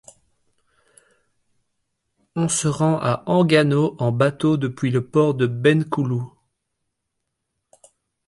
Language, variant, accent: French, Français d'Europe, Français de Belgique